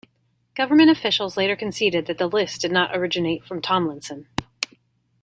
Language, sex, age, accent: English, female, 40-49, United States English